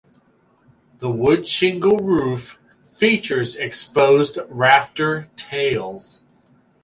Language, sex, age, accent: English, male, 50-59, United States English